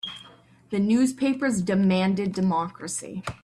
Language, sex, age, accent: English, female, 19-29, United States English